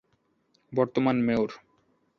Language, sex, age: Bengali, male, 19-29